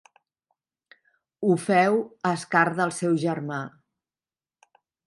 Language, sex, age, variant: Catalan, female, 60-69, Central